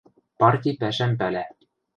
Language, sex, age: Western Mari, male, 19-29